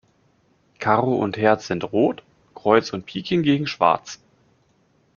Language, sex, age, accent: German, male, 30-39, Deutschland Deutsch